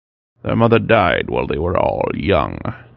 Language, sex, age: English, male, 19-29